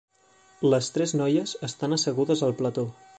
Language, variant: Catalan, Central